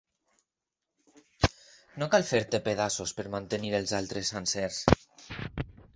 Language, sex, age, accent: Catalan, male, 30-39, valencià; valencià meridional